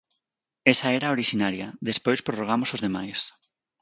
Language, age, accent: Galician, 19-29, Normativo (estándar)